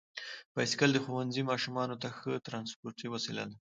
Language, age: Pashto, 19-29